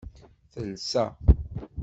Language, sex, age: Kabyle, male, 50-59